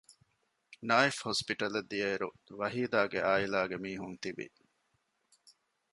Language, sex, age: Divehi, male, 30-39